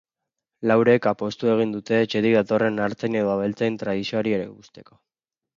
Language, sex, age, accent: Basque, male, under 19, Mendebalekoa (Araba, Bizkaia, Gipuzkoako mendebaleko herri batzuk)